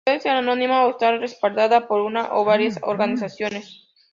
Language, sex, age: Spanish, female, 19-29